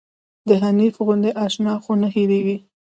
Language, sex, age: Pashto, female, 19-29